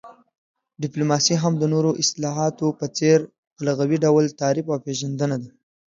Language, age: Pashto, 19-29